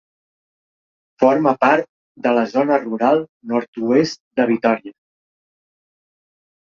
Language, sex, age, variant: Catalan, male, 40-49, Central